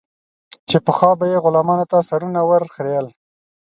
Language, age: Pashto, 30-39